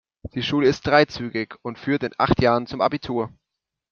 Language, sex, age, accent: German, male, 19-29, Deutschland Deutsch